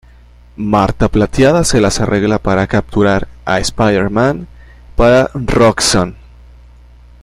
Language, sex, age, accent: Spanish, male, 19-29, México